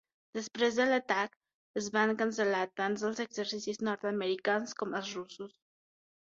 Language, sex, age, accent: Catalan, female, 19-29, central; aprenent (recent, des del castellà)